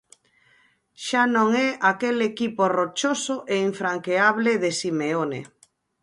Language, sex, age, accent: Galician, female, 50-59, Atlántico (seseo e gheada)